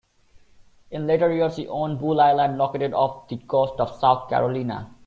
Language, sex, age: English, male, 19-29